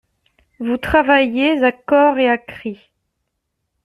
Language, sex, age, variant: French, female, 19-29, Français de métropole